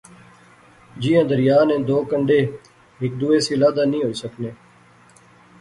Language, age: Pahari-Potwari, 30-39